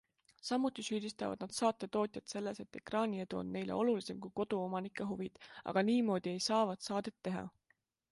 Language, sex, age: Estonian, female, 19-29